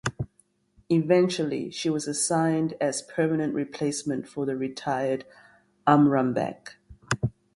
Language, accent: English, Southern African (South Africa, Zimbabwe, Namibia)